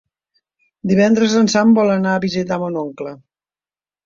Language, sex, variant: Catalan, female, Central